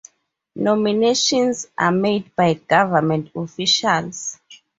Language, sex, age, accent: English, female, 30-39, Southern African (South Africa, Zimbabwe, Namibia)